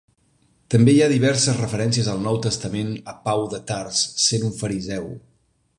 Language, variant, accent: Catalan, Central, central